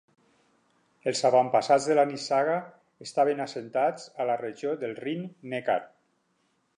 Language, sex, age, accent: Catalan, male, 50-59, valencià